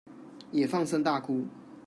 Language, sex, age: Chinese, male, 19-29